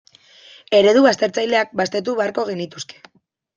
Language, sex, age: Basque, female, 19-29